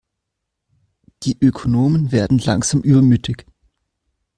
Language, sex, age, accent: German, male, 19-29, Deutschland Deutsch